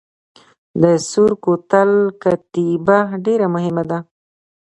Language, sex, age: Pashto, female, 50-59